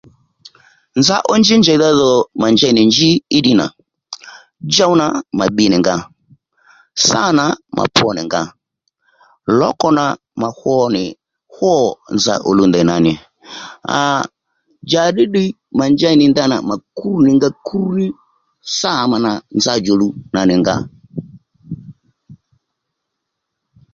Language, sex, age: Lendu, male, 60-69